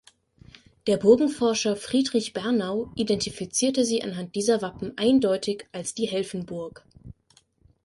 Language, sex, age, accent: German, female, 19-29, Deutschland Deutsch